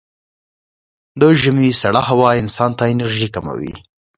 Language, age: Pashto, 19-29